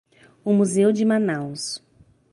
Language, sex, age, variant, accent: Portuguese, female, 30-39, Portuguese (Brasil), Paulista